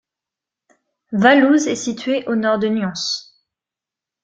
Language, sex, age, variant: French, female, 19-29, Français de métropole